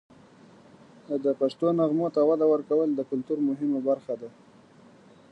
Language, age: Pashto, 19-29